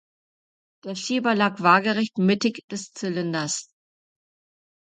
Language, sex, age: German, female, under 19